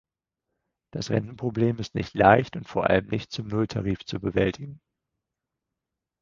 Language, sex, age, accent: German, male, 30-39, Deutschland Deutsch